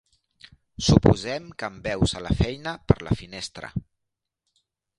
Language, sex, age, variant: Catalan, male, 40-49, Central